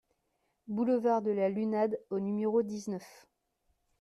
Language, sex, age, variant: French, female, 19-29, Français de métropole